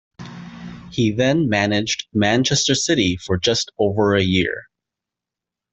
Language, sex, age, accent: English, male, 30-39, United States English